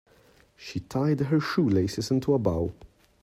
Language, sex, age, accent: English, male, 30-39, England English